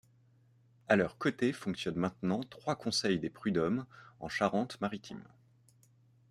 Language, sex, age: French, male, 30-39